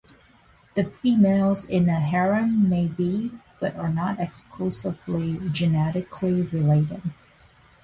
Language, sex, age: English, female, 30-39